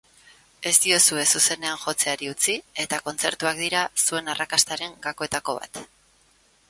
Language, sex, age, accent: Basque, female, 40-49, Erdialdekoa edo Nafarra (Gipuzkoa, Nafarroa)